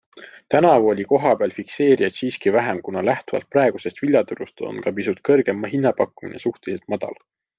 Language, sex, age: Estonian, male, 19-29